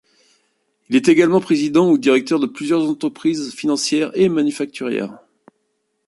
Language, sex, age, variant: French, male, 40-49, Français de métropole